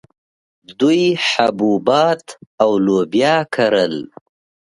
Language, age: Pashto, 19-29